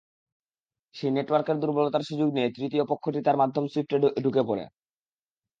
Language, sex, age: Bengali, male, 19-29